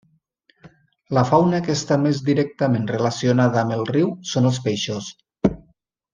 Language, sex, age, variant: Catalan, male, 40-49, Nord-Occidental